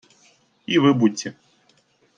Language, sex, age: Russian, male, 19-29